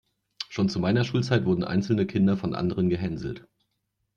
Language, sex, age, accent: German, male, 40-49, Deutschland Deutsch